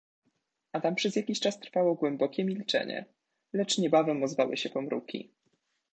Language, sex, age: Polish, male, 19-29